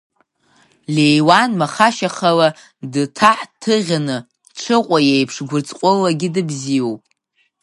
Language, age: Abkhazian, under 19